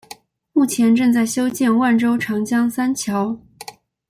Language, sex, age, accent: Chinese, female, 19-29, 出生地：四川省